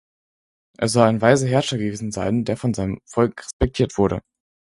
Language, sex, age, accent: German, male, under 19, Deutschland Deutsch